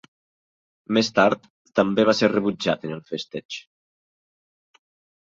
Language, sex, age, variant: Catalan, male, 50-59, Nord-Occidental